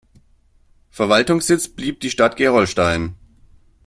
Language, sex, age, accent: German, male, 19-29, Deutschland Deutsch